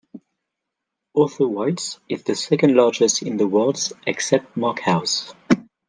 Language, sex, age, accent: English, male, 40-49, England English